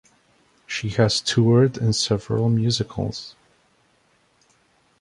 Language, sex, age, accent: English, male, 19-29, United States English